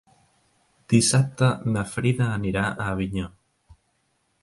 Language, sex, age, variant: Catalan, male, 19-29, Central